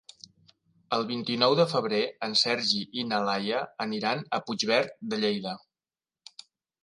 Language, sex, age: Catalan, male, 50-59